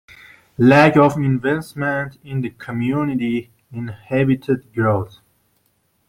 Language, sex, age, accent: English, male, 19-29, United States English